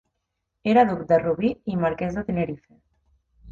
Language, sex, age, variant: Catalan, female, 30-39, Central